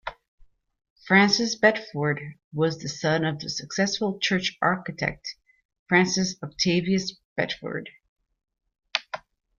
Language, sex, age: English, female, 40-49